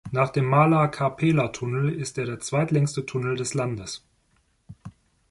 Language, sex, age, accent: German, male, 30-39, Deutschland Deutsch